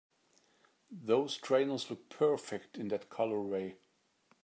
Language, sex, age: English, male, 50-59